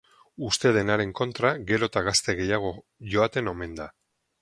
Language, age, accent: Basque, 40-49, Mendebalekoa (Araba, Bizkaia, Gipuzkoako mendebaleko herri batzuk)